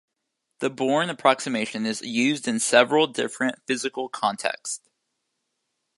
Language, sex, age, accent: English, male, 19-29, United States English